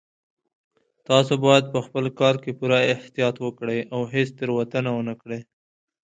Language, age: Pashto, 30-39